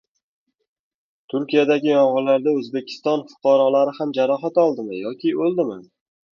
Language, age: Uzbek, 19-29